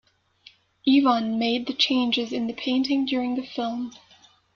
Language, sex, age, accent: English, female, 19-29, United States English